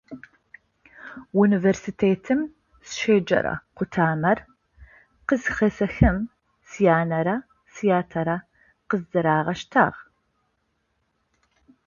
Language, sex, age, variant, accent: Adyghe, female, 50-59, Адыгабзэ (Кирил, пстэумэ зэдыряе), Бжъэдыгъу (Bjeduğ)